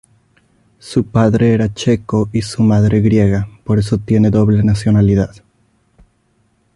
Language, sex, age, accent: Spanish, male, 19-29, México